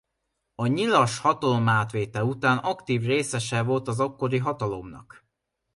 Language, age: Hungarian, 19-29